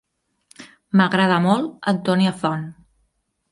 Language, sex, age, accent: Catalan, female, 30-39, Ebrenc